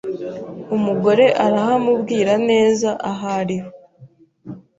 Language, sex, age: Kinyarwanda, female, 19-29